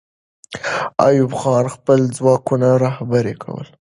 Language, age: Pashto, under 19